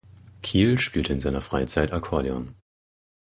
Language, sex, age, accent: German, male, 19-29, Deutschland Deutsch